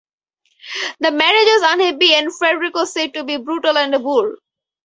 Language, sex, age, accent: English, female, 19-29, United States English